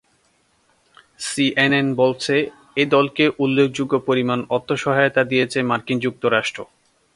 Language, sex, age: Bengali, male, 19-29